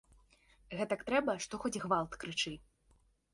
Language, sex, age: Belarusian, female, under 19